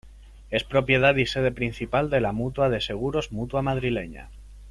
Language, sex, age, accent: Spanish, male, 19-29, España: Sur peninsular (Andalucia, Extremadura, Murcia)